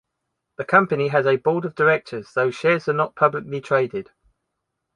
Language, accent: English, England English